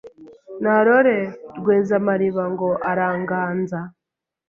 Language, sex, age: Kinyarwanda, female, 19-29